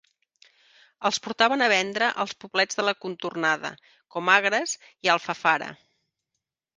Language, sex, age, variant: Catalan, female, 50-59, Central